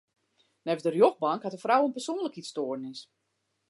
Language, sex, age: Western Frisian, female, 40-49